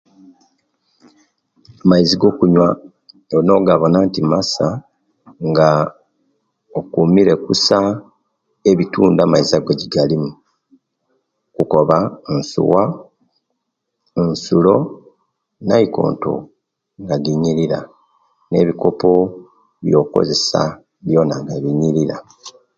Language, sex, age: Kenyi, male, 40-49